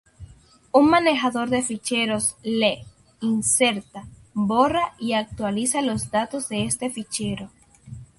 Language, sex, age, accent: Spanish, female, under 19, Caribe: Cuba, Venezuela, Puerto Rico, República Dominicana, Panamá, Colombia caribeña, México caribeño, Costa del golfo de México